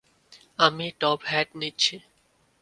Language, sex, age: Bengali, male, 19-29